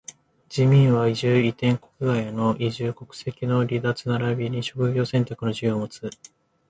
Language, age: Japanese, 19-29